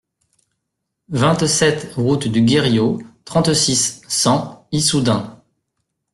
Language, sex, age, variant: French, male, 30-39, Français de métropole